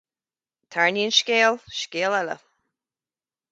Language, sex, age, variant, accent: Irish, female, 30-39, Gaeilge Chonnacht, Cainteoir dúchais, Gaeltacht